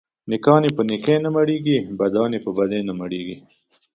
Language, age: Pashto, 30-39